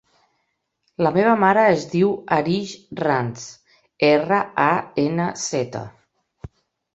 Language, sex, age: Catalan, female, 60-69